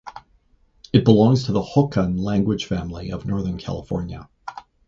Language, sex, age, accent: English, male, 50-59, Canadian English